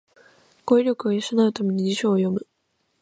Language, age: Japanese, under 19